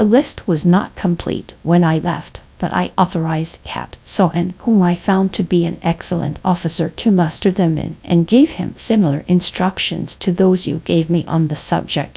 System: TTS, GradTTS